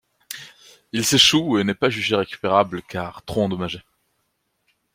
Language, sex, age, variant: French, male, 19-29, Français de métropole